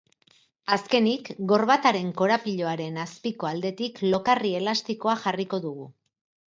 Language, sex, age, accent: Basque, female, 50-59, Erdialdekoa edo Nafarra (Gipuzkoa, Nafarroa)